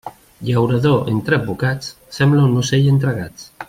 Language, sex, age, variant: Catalan, male, 50-59, Central